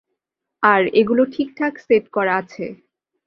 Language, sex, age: Bengali, female, 19-29